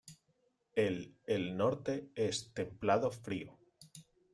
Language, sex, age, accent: Spanish, male, 30-39, España: Sur peninsular (Andalucia, Extremadura, Murcia)